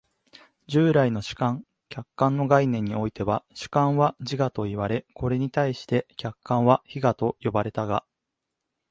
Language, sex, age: Japanese, male, 19-29